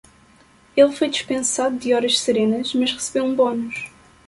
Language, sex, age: Portuguese, female, 19-29